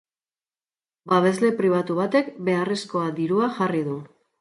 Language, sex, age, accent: Basque, female, 19-29, Mendebalekoa (Araba, Bizkaia, Gipuzkoako mendebaleko herri batzuk)